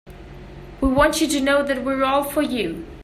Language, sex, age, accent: English, female, 19-29, England English